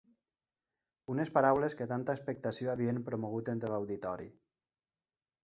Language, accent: Catalan, valencià